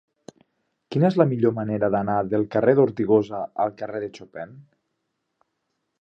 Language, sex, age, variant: Catalan, male, 19-29, Nord-Occidental